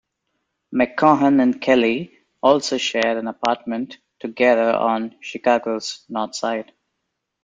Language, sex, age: English, male, 30-39